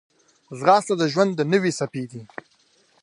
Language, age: Pashto, 19-29